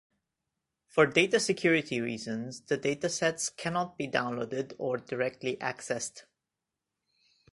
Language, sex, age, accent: English, male, 30-39, England English